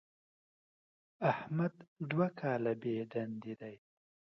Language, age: Pashto, 19-29